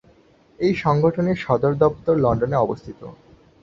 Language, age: Bengali, 19-29